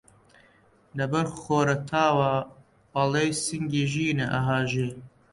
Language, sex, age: Central Kurdish, male, 30-39